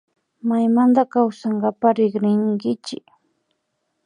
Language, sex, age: Imbabura Highland Quichua, female, under 19